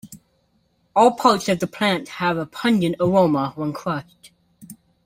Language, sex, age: English, male, 19-29